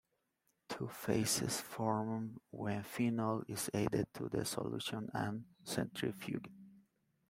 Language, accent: English, Southern African (South Africa, Zimbabwe, Namibia)